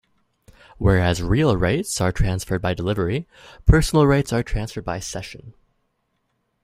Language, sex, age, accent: English, male, 19-29, Canadian English